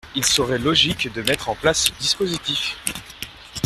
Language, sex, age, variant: French, male, 19-29, Français de métropole